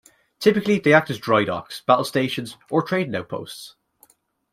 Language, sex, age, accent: English, male, 19-29, Irish English